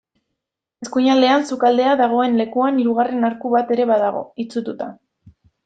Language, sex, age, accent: Basque, female, 19-29, Mendebalekoa (Araba, Bizkaia, Gipuzkoako mendebaleko herri batzuk)